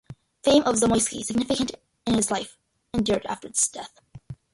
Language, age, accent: English, under 19, United States English